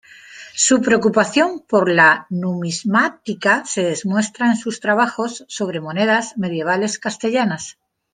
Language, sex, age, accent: Spanish, female, 40-49, España: Sur peninsular (Andalucia, Extremadura, Murcia)